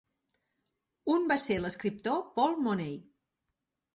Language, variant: Catalan, Central